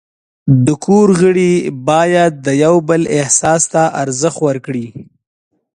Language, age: Pashto, 19-29